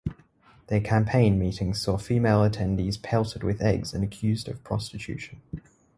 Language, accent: English, Australian English